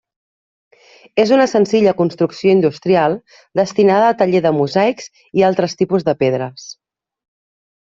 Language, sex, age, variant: Catalan, female, 30-39, Central